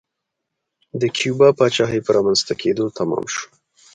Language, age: Pashto, 19-29